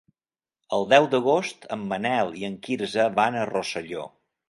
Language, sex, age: Catalan, male, 50-59